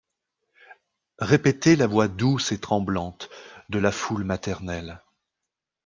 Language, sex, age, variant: French, male, 40-49, Français de métropole